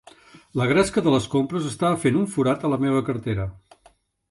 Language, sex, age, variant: Catalan, male, 60-69, Central